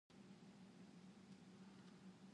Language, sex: Indonesian, female